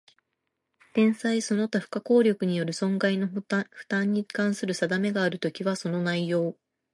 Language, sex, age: Japanese, female, 30-39